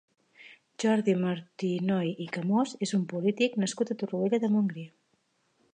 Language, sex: Catalan, female